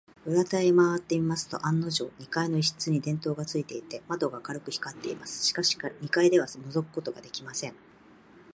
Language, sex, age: Japanese, female, 50-59